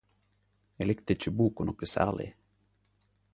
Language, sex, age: Norwegian Nynorsk, male, 19-29